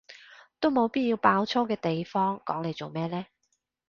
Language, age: Cantonese, 30-39